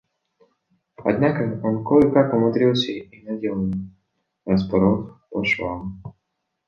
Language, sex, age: Russian, male, 19-29